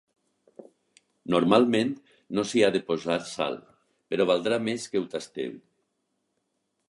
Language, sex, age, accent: Catalan, male, 60-69, valencià